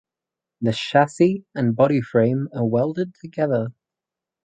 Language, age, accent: English, under 19, Australian English